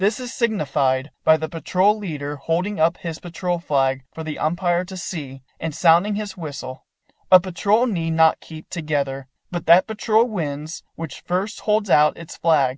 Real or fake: real